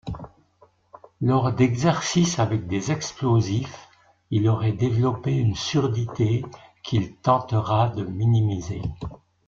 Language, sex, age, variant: French, male, 60-69, Français de métropole